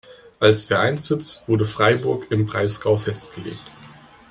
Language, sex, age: German, male, 30-39